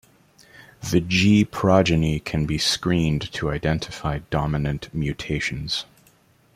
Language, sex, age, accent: English, male, 30-39, Canadian English